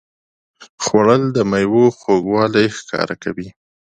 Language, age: Pashto, 30-39